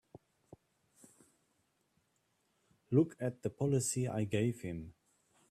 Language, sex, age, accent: English, male, 60-69, Southern African (South Africa, Zimbabwe, Namibia)